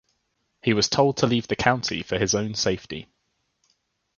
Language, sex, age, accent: English, male, 19-29, England English